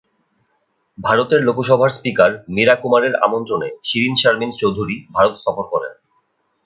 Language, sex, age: Bengali, male, 19-29